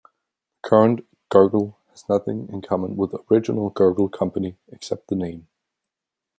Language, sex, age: English, male, 19-29